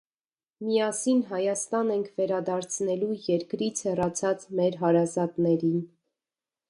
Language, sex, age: Armenian, female, 19-29